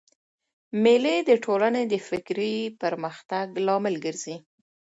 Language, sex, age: Pashto, female, 30-39